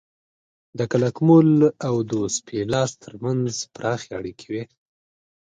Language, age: Pashto, 30-39